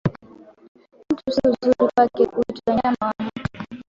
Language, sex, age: Swahili, female, 19-29